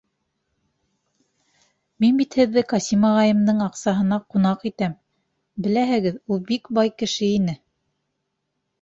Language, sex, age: Bashkir, female, 19-29